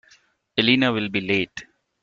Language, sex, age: English, male, 40-49